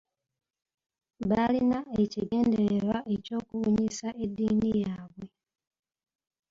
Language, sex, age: Ganda, female, 30-39